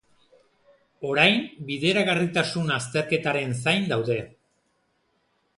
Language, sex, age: Basque, male, 40-49